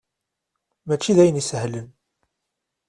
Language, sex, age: Kabyle, male, 30-39